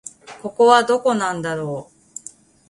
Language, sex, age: Japanese, female, 40-49